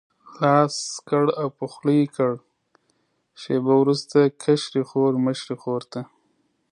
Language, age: Pashto, 30-39